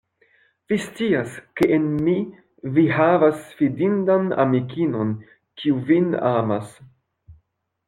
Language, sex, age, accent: Esperanto, male, 19-29, Internacia